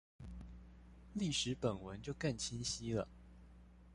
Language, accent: Chinese, 出生地：彰化縣